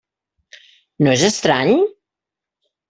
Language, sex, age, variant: Catalan, female, 60-69, Central